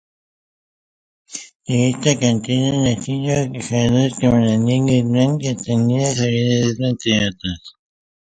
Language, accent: Spanish, Rioplatense: Argentina, Uruguay, este de Bolivia, Paraguay